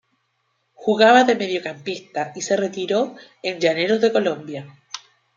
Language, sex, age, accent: Spanish, female, 19-29, Chileno: Chile, Cuyo